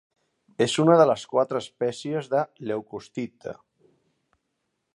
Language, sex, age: Catalan, male, 50-59